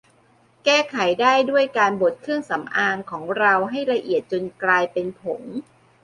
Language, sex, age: Thai, female, 40-49